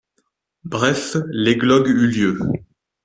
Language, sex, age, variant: French, male, 19-29, Français de métropole